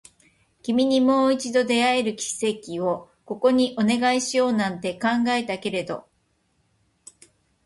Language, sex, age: Japanese, female, 50-59